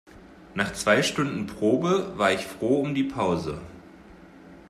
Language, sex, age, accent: German, male, 19-29, Deutschland Deutsch